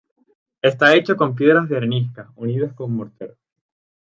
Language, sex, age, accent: Spanish, male, 19-29, España: Islas Canarias